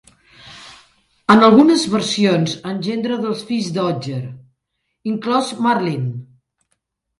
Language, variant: Catalan, Central